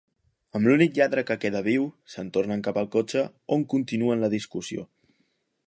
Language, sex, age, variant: Catalan, male, 19-29, Central